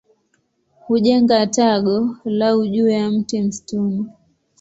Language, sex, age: Swahili, female, 19-29